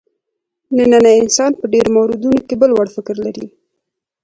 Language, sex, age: Pashto, female, 19-29